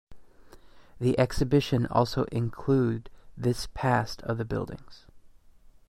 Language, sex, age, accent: English, male, 19-29, United States English